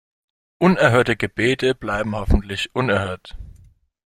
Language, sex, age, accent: German, male, 19-29, Deutschland Deutsch